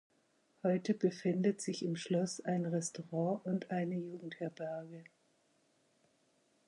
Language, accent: German, Deutschland Deutsch; Süddeutsch